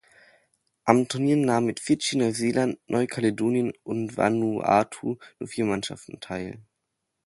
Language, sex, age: German, male, under 19